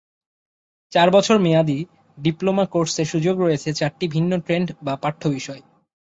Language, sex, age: Bengali, male, under 19